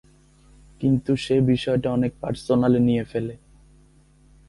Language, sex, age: Bengali, male, 19-29